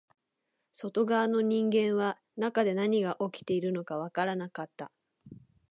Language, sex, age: Japanese, female, 19-29